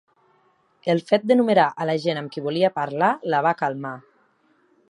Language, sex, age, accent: Catalan, female, 30-39, Lleidatà